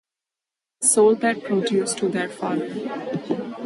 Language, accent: English, India and South Asia (India, Pakistan, Sri Lanka)